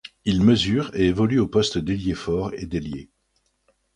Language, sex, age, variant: French, male, 50-59, Français de métropole